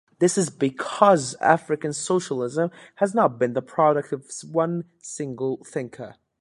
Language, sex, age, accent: English, male, 19-29, England English